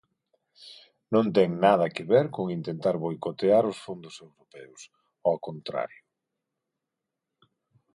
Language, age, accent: Galician, 40-49, Normativo (estándar); Neofalante